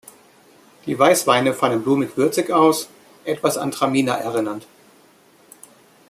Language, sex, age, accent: German, male, 50-59, Deutschland Deutsch